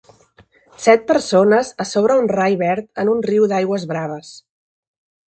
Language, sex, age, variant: Catalan, female, 40-49, Central